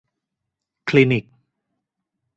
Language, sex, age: Thai, male, 30-39